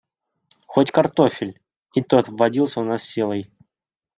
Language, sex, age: Russian, male, 19-29